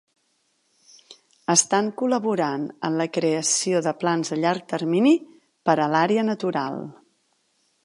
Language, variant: Catalan, Central